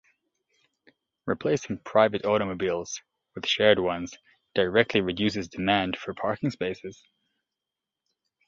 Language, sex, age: English, male, 30-39